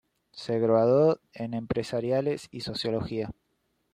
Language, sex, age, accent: Spanish, male, 19-29, Rioplatense: Argentina, Uruguay, este de Bolivia, Paraguay